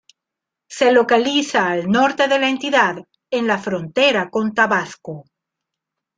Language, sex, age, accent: Spanish, female, 50-59, Caribe: Cuba, Venezuela, Puerto Rico, República Dominicana, Panamá, Colombia caribeña, México caribeño, Costa del golfo de México